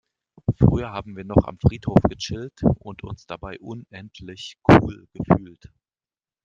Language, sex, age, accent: German, male, 30-39, Deutschland Deutsch